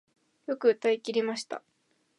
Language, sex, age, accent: Japanese, female, 19-29, 標準語